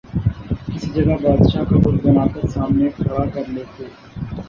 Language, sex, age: Urdu, male, 40-49